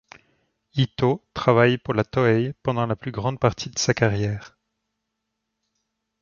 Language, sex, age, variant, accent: French, male, 30-39, Français d'Europe, Français de Suisse